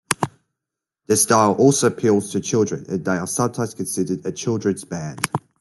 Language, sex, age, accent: English, male, 19-29, Australian English